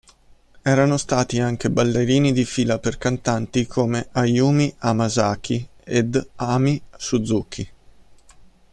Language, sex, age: Italian, male, 30-39